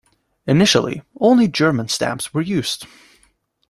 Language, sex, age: English, male, 19-29